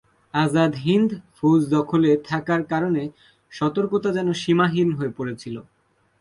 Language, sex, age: Bengali, male, under 19